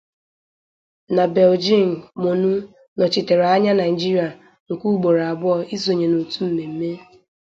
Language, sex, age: Igbo, female, under 19